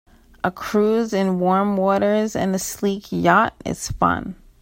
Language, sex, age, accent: English, female, 19-29, United States English